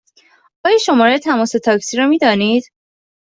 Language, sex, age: Persian, female, 30-39